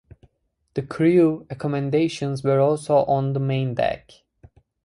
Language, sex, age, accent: English, male, 19-29, United States English